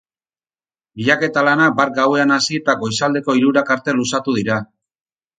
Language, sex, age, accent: Basque, male, 50-59, Mendebalekoa (Araba, Bizkaia, Gipuzkoako mendebaleko herri batzuk)